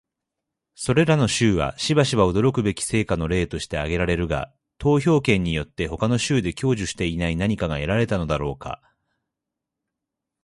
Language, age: Japanese, 30-39